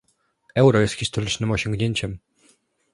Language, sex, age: Polish, male, under 19